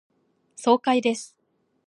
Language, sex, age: Japanese, female, 19-29